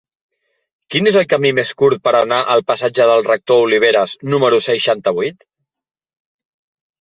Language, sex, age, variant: Catalan, male, 30-39, Central